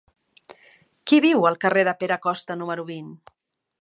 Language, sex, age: Catalan, female, 50-59